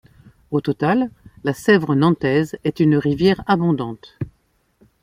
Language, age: French, 60-69